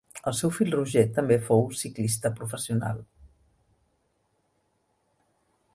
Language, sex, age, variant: Catalan, female, 60-69, Central